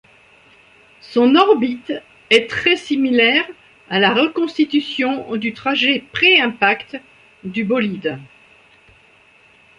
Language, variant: French, Français de métropole